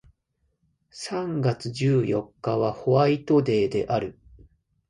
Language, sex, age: Japanese, male, 30-39